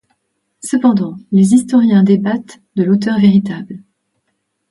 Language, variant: French, Français de métropole